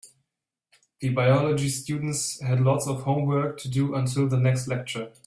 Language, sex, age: English, male, 19-29